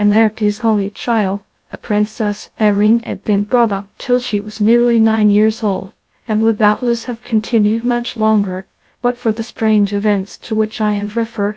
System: TTS, GlowTTS